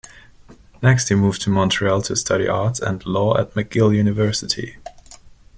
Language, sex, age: English, male, 30-39